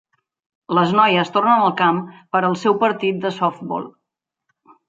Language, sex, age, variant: Catalan, female, 40-49, Central